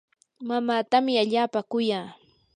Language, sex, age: Yanahuanca Pasco Quechua, female, 19-29